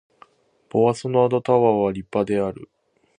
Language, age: Japanese, 19-29